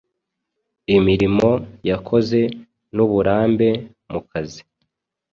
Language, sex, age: Kinyarwanda, male, 30-39